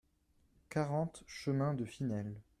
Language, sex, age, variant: French, male, under 19, Français de métropole